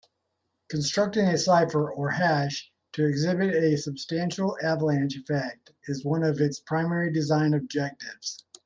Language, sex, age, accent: English, male, 40-49, United States English